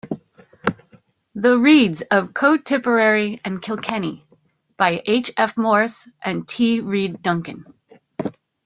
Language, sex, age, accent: English, female, 40-49, United States English